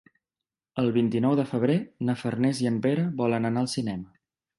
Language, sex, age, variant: Catalan, male, 30-39, Central